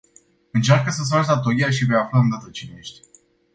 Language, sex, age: Romanian, male, 19-29